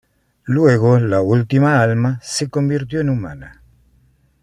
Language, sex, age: Spanish, male, 50-59